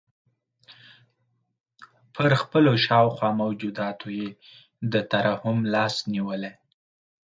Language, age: Pashto, 19-29